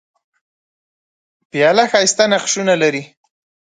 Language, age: Pashto, 30-39